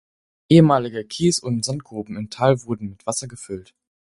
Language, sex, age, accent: German, male, under 19, Deutschland Deutsch